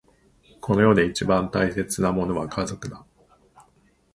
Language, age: Japanese, 40-49